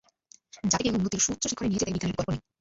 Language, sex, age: Bengali, female, 19-29